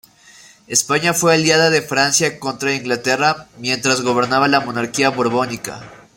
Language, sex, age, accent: Spanish, male, 19-29, Andino-Pacífico: Colombia, Perú, Ecuador, oeste de Bolivia y Venezuela andina